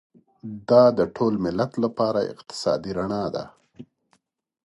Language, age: Pashto, 40-49